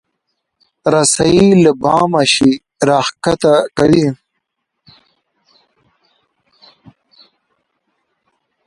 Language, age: Pashto, 30-39